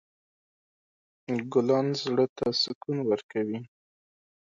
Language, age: Pashto, 19-29